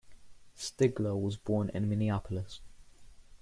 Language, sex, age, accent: English, male, under 19, England English